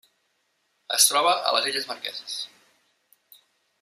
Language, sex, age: Catalan, male, 40-49